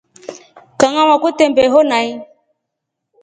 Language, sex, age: Rombo, female, 30-39